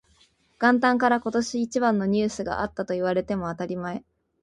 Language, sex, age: Japanese, female, 19-29